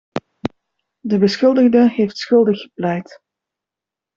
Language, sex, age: Dutch, female, 30-39